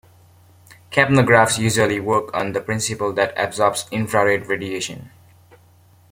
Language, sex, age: English, male, 19-29